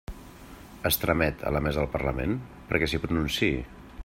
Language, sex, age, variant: Catalan, male, 40-49, Central